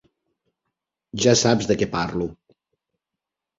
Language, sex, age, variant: Catalan, male, 40-49, Central